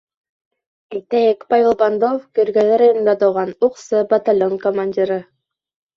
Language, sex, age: Bashkir, female, 19-29